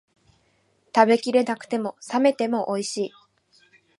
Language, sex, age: Japanese, female, 19-29